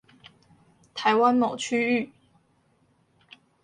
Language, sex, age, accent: Chinese, female, under 19, 出生地：臺中市